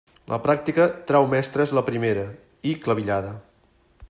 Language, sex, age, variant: Catalan, male, 50-59, Central